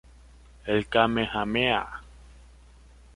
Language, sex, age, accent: Spanish, male, under 19, Andino-Pacífico: Colombia, Perú, Ecuador, oeste de Bolivia y Venezuela andina